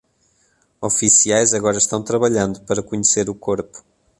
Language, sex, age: Portuguese, male, 19-29